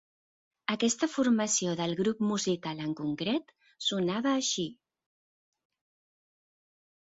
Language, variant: Catalan, Central